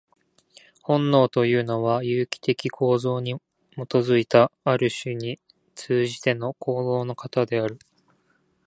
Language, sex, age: Japanese, male, 19-29